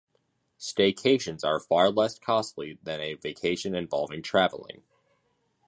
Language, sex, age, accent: English, male, under 19, United States English